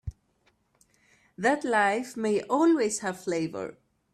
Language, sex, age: English, male, 19-29